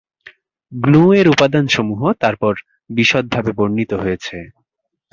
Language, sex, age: Bengali, male, 19-29